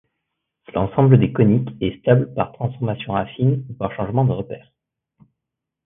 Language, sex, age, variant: French, male, 19-29, Français de métropole